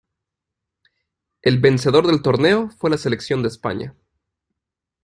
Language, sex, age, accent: Spanish, male, 19-29, México